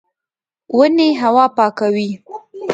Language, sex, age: Pashto, female, under 19